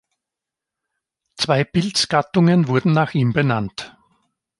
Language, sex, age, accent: German, male, 50-59, Österreichisches Deutsch